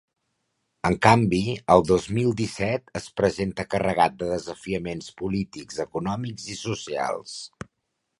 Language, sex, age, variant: Catalan, male, 40-49, Central